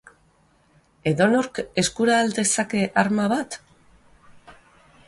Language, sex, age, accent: Basque, female, 50-59, Mendebalekoa (Araba, Bizkaia, Gipuzkoako mendebaleko herri batzuk)